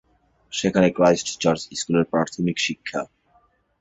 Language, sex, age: Bengali, male, 19-29